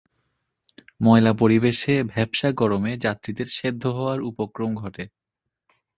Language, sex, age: Bengali, female, 19-29